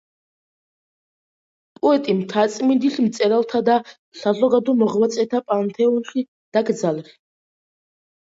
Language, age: Georgian, under 19